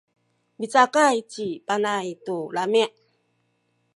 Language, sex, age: Sakizaya, female, 60-69